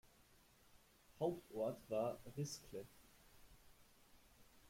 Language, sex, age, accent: German, male, 19-29, Deutschland Deutsch